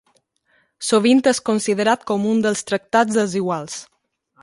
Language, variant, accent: Catalan, Balear, balear